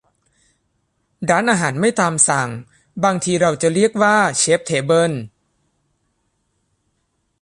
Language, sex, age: Thai, male, under 19